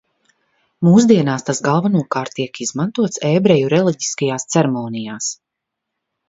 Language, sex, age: Latvian, female, 40-49